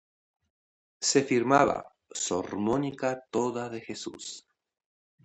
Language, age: Spanish, 60-69